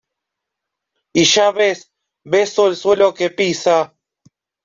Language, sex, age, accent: Spanish, male, 19-29, Rioplatense: Argentina, Uruguay, este de Bolivia, Paraguay